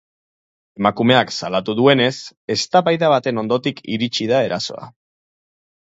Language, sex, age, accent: Basque, male, 30-39, Mendebalekoa (Araba, Bizkaia, Gipuzkoako mendebaleko herri batzuk)